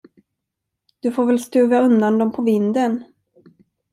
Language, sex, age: Swedish, female, 40-49